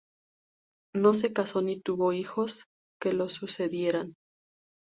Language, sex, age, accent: Spanish, female, 30-39, México